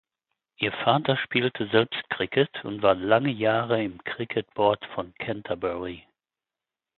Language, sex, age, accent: German, male, 60-69, Deutschland Deutsch